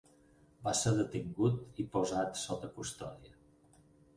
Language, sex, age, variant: Catalan, male, 60-69, Balear